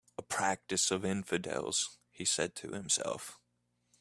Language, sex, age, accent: English, male, 19-29, United States English